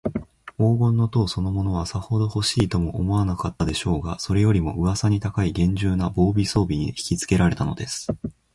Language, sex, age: Japanese, male, 19-29